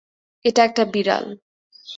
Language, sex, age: Bengali, female, 19-29